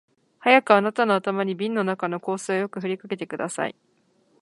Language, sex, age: Japanese, female, 19-29